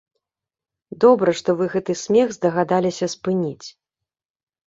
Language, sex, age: Belarusian, female, 30-39